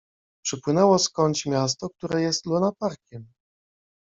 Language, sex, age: Polish, male, 30-39